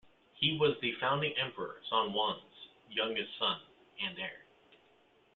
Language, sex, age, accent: English, male, 19-29, United States English